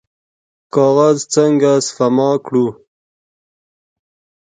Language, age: Pashto, 19-29